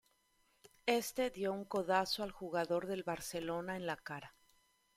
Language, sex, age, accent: Spanish, female, 40-49, México